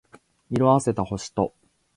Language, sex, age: Japanese, male, 19-29